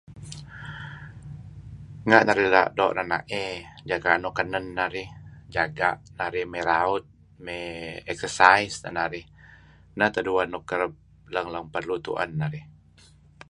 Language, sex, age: Kelabit, male, 50-59